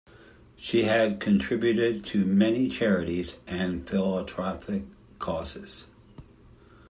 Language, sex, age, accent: English, male, 60-69, United States English